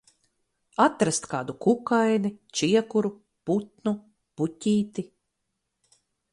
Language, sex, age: Latvian, female, 50-59